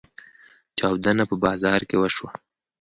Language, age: Pashto, 19-29